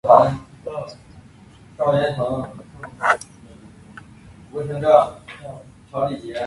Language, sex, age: Chinese, female, 30-39